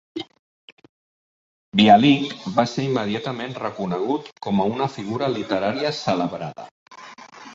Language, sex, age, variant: Catalan, male, 50-59, Central